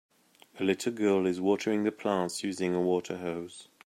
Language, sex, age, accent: English, male, 30-39, England English